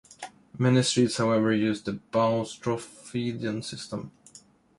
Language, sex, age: English, male, under 19